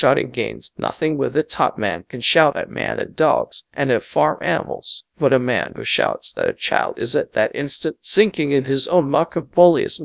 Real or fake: fake